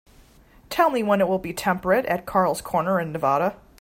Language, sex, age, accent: English, female, 30-39, United States English